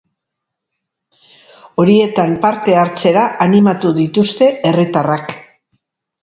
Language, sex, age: Basque, female, 60-69